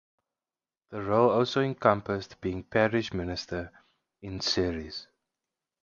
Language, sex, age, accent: English, male, 30-39, Southern African (South Africa, Zimbabwe, Namibia)